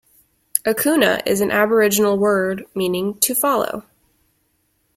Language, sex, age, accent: English, female, 19-29, United States English